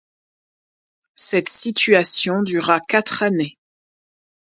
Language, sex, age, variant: French, female, 40-49, Français de métropole